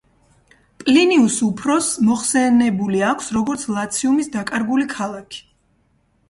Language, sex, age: Georgian, female, 30-39